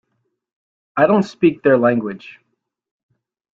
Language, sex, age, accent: English, male, 30-39, United States English